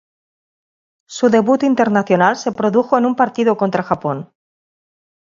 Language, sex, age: Spanish, female, 40-49